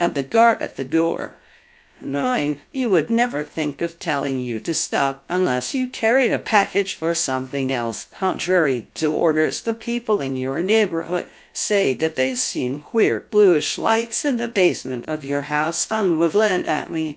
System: TTS, GlowTTS